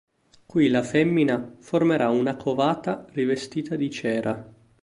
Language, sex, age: Italian, male, 19-29